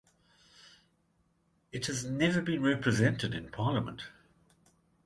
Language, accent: English, Southern African (South Africa, Zimbabwe, Namibia)